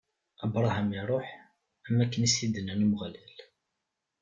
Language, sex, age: Kabyle, male, 19-29